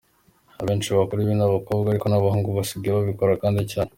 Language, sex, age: Kinyarwanda, male, under 19